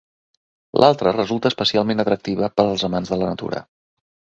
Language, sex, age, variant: Catalan, male, 40-49, Central